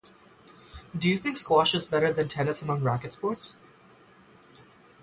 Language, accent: English, United States English; England English; India and South Asia (India, Pakistan, Sri Lanka)